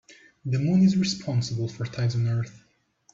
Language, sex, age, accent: English, male, 19-29, United States English